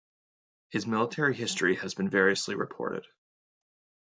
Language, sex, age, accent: English, male, 19-29, Canadian English